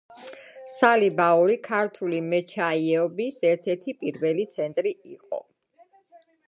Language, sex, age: Georgian, female, 19-29